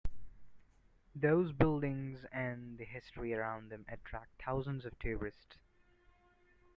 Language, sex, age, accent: English, male, 19-29, India and South Asia (India, Pakistan, Sri Lanka)